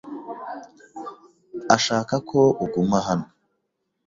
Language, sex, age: Kinyarwanda, male, 19-29